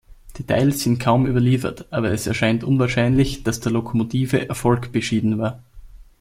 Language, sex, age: German, male, under 19